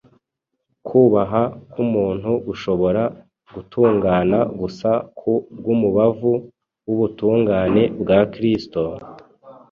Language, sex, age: Kinyarwanda, male, 19-29